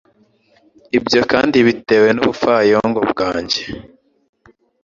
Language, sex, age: Kinyarwanda, male, 19-29